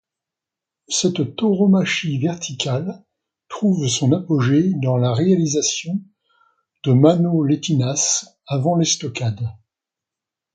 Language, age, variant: French, 60-69, Français de métropole